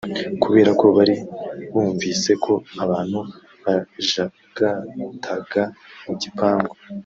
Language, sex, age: Kinyarwanda, male, 19-29